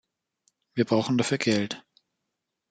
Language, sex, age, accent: German, male, 19-29, Deutschland Deutsch